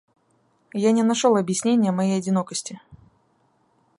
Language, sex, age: Russian, female, 19-29